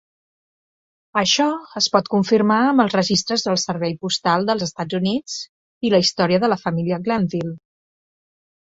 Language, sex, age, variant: Catalan, female, 40-49, Central